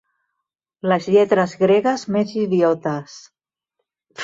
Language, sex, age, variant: Catalan, female, 50-59, Central